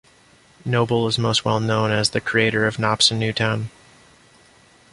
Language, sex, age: English, male, 19-29